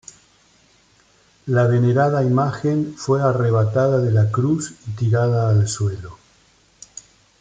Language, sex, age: Spanish, male, 60-69